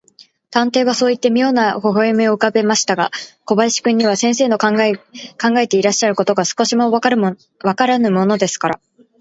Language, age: Japanese, 19-29